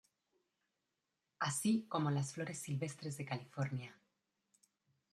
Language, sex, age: Spanish, female, 40-49